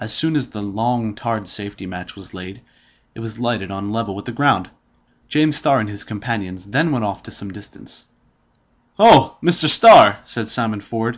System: none